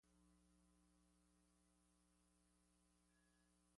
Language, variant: Portuguese, Portuguese (Brasil)